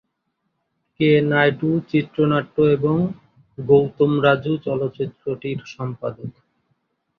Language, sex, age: Bengali, male, 19-29